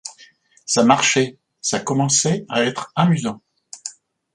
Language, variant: French, Français de métropole